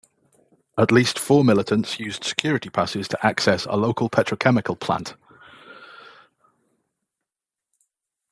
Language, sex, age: English, male, 40-49